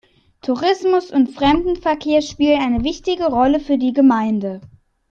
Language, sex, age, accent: German, male, under 19, Deutschland Deutsch